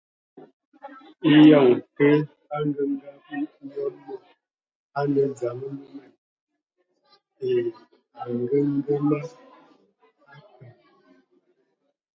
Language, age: Ewondo, 30-39